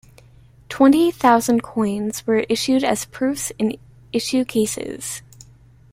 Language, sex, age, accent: English, female, under 19, United States English